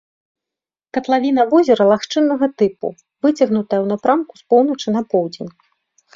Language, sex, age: Belarusian, female, 40-49